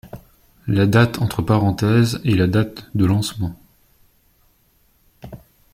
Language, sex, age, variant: French, male, 19-29, Français de métropole